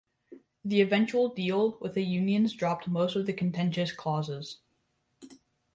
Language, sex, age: English, male, under 19